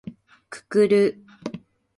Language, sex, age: Japanese, female, 19-29